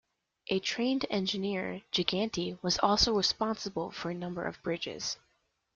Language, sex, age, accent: English, female, under 19, United States English